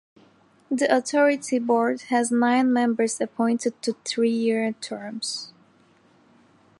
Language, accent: English, Turkish